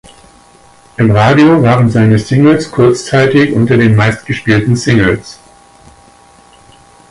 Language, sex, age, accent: German, male, 40-49, Deutschland Deutsch